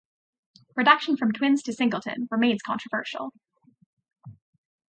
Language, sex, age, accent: English, female, 19-29, United States English